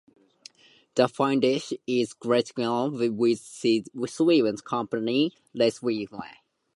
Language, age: English, 19-29